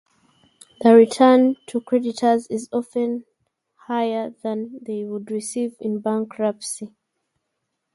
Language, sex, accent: English, female, England English